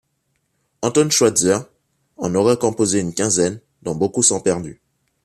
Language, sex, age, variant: French, male, under 19, Français des départements et régions d'outre-mer